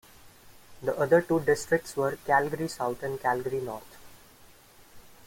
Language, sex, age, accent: English, male, 19-29, India and South Asia (India, Pakistan, Sri Lanka)